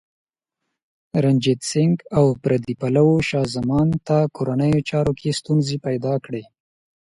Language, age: Pashto, 19-29